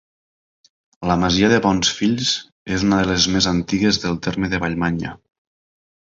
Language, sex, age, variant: Catalan, male, 19-29, Nord-Occidental